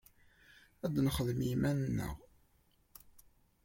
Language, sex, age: Kabyle, male, 19-29